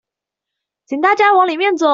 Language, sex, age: Chinese, female, 19-29